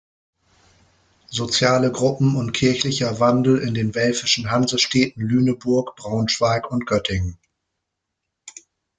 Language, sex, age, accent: German, male, 40-49, Deutschland Deutsch